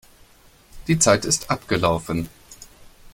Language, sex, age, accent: German, male, 40-49, Deutschland Deutsch